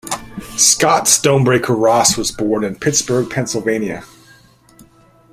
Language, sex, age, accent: English, male, 40-49, Canadian English